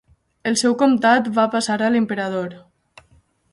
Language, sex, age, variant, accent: Catalan, female, 19-29, Valencià meridional, valencià